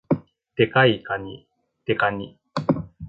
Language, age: Japanese, 19-29